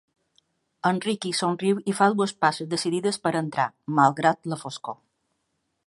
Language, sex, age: Catalan, female, 50-59